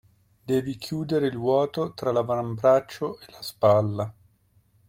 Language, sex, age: Italian, male, 40-49